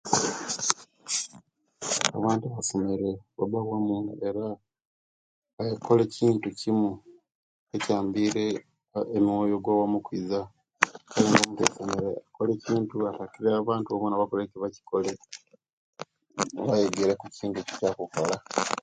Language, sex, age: Kenyi, male, 30-39